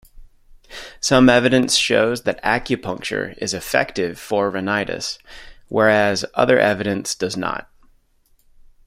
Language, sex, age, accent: English, male, 30-39, United States English